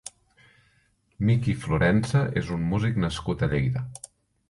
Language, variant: Catalan, Central